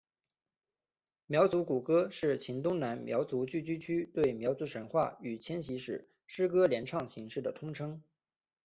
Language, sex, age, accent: Chinese, male, 19-29, 出生地：山西省